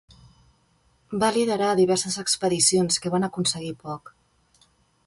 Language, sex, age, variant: Catalan, female, 30-39, Central